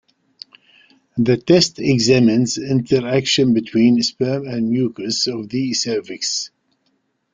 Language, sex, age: English, male, 60-69